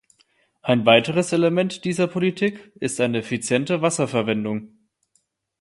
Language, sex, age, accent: German, male, 19-29, Deutschland Deutsch